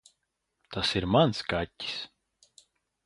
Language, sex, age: Latvian, male, 30-39